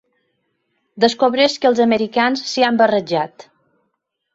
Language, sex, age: Catalan, female, 50-59